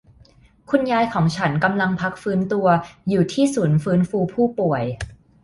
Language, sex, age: Thai, female, 19-29